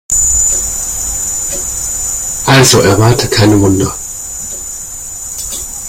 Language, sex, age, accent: German, male, 40-49, Deutschland Deutsch